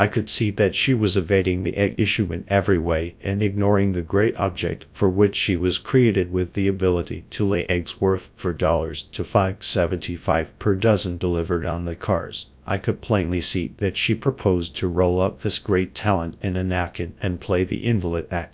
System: TTS, GradTTS